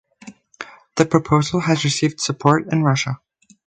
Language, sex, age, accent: English, male, under 19, United States English